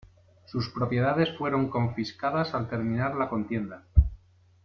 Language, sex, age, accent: Spanish, male, 40-49, España: Sur peninsular (Andalucia, Extremadura, Murcia)